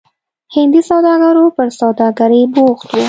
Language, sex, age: Pashto, female, 19-29